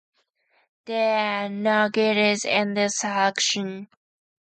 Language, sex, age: English, female, 19-29